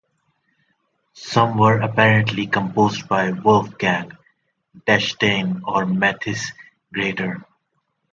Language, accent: English, India and South Asia (India, Pakistan, Sri Lanka)